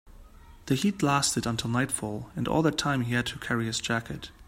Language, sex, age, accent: English, male, 19-29, United States English